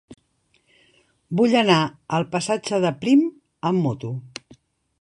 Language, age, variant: Catalan, 60-69, Central